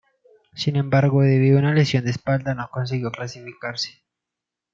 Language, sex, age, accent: Spanish, male, 19-29, Andino-Pacífico: Colombia, Perú, Ecuador, oeste de Bolivia y Venezuela andina